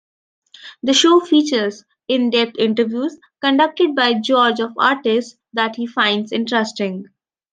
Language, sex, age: English, female, 19-29